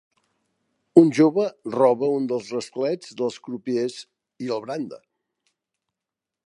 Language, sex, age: Catalan, male, 60-69